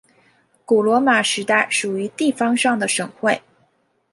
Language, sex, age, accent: Chinese, female, 19-29, 出生地：黑龙江省